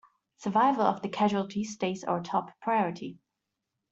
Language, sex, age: English, female, 19-29